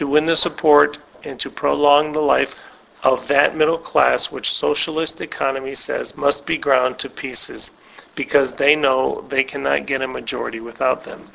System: none